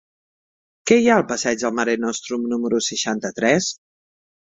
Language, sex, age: Catalan, female, 50-59